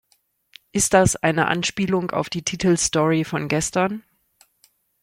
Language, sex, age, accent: German, female, 40-49, Deutschland Deutsch